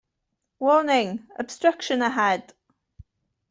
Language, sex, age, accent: English, female, 19-29, Welsh English